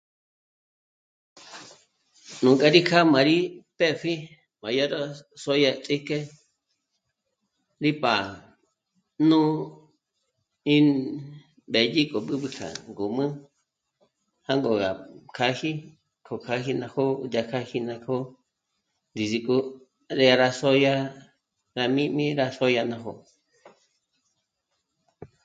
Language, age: Michoacán Mazahua, 19-29